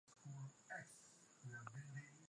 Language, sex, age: Swahili, female, 19-29